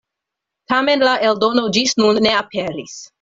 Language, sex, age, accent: Esperanto, female, 19-29, Internacia